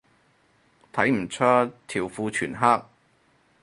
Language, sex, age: Cantonese, male, 30-39